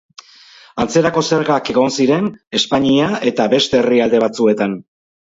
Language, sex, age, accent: Basque, male, 60-69, Mendebalekoa (Araba, Bizkaia, Gipuzkoako mendebaleko herri batzuk)